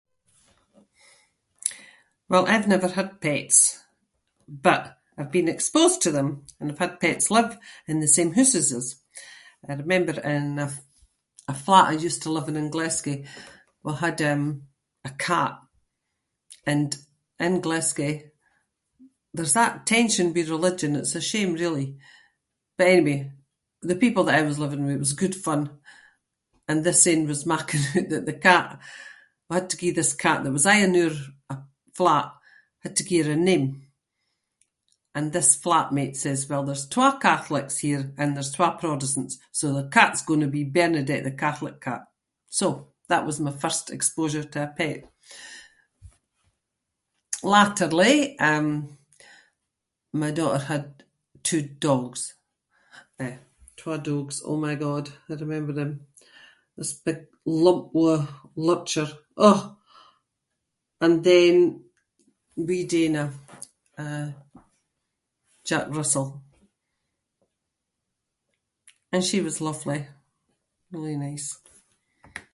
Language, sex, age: Scots, female, 70-79